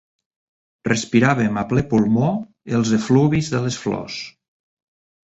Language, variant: Catalan, Nord-Occidental